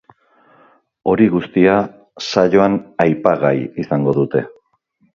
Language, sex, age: Basque, male, 60-69